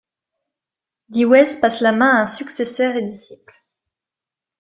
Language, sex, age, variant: French, female, 19-29, Français de métropole